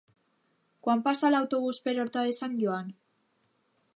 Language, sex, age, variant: Catalan, female, under 19, Alacantí